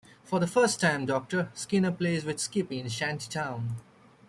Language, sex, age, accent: English, male, 19-29, United States English